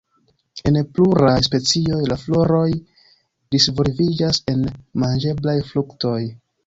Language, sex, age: Esperanto, male, 19-29